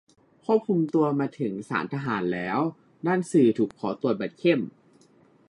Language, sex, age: Thai, male, 19-29